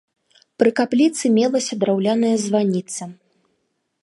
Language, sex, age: Belarusian, female, 30-39